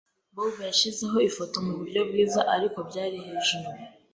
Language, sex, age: Kinyarwanda, female, 19-29